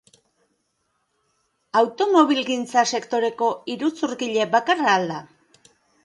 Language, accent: Basque, Erdialdekoa edo Nafarra (Gipuzkoa, Nafarroa)